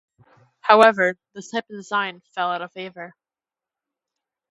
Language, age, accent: English, under 19, United States English; Canadian English